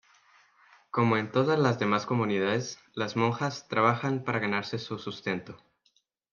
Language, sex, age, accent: Spanish, male, 40-49, México